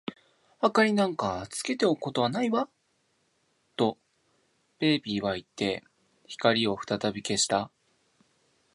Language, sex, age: Japanese, male, 19-29